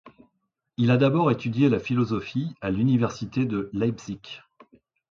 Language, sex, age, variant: French, male, 50-59, Français de métropole